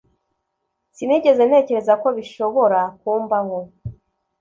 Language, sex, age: Kinyarwanda, female, 19-29